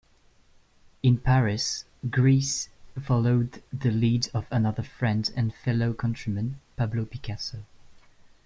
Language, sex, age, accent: English, male, 19-29, England English